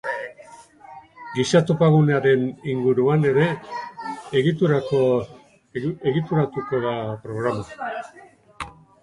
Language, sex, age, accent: Basque, female, 40-49, Mendebalekoa (Araba, Bizkaia, Gipuzkoako mendebaleko herri batzuk)